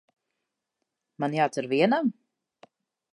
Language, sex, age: Latvian, female, 30-39